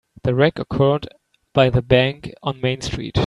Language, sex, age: English, male, 19-29